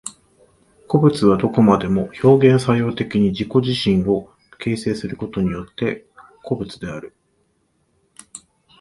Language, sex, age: Japanese, male, 40-49